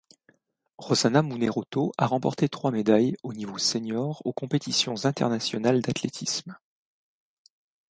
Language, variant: French, Français de métropole